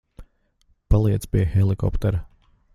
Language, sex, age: Latvian, male, 30-39